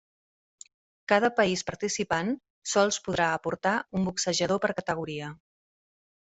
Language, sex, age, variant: Catalan, female, 30-39, Central